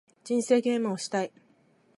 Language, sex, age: Japanese, female, 40-49